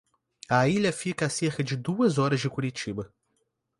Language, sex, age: Portuguese, male, 19-29